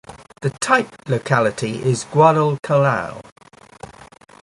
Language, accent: English, England English